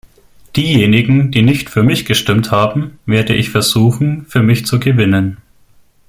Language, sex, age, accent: German, male, 19-29, Deutschland Deutsch